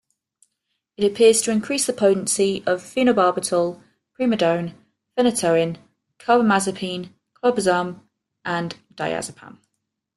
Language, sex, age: English, female, 30-39